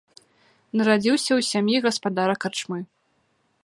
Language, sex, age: Belarusian, female, 19-29